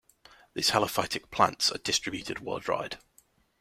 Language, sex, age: English, male, 19-29